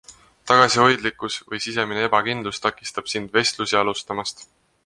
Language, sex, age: Estonian, male, 19-29